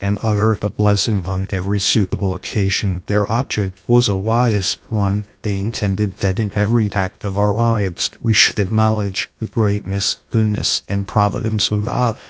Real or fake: fake